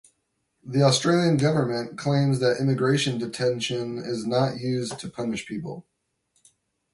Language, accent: English, United States English